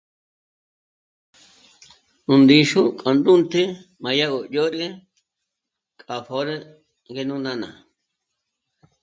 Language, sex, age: Michoacán Mazahua, female, 50-59